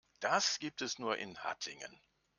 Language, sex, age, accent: German, male, 60-69, Deutschland Deutsch